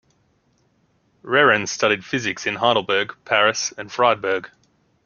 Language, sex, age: English, male, 19-29